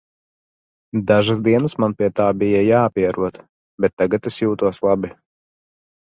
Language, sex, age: Latvian, male, 19-29